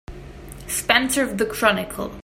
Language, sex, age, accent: English, female, 19-29, England English